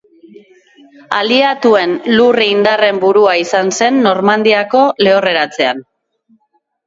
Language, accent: Basque, Mendebalekoa (Araba, Bizkaia, Gipuzkoako mendebaleko herri batzuk)